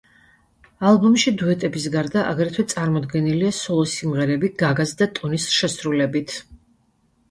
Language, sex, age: Georgian, female, 50-59